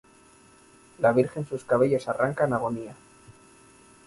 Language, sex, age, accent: Spanish, male, 19-29, España: Norte peninsular (Asturias, Castilla y León, Cantabria, País Vasco, Navarra, Aragón, La Rioja, Guadalajara, Cuenca)